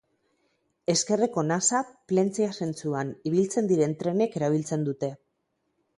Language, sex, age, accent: Basque, female, 40-49, Mendebalekoa (Araba, Bizkaia, Gipuzkoako mendebaleko herri batzuk)